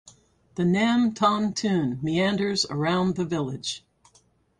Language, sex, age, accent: English, female, 60-69, United States English